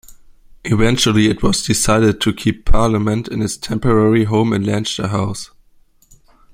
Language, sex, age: English, male, 19-29